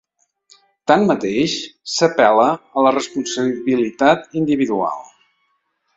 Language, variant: Catalan, Central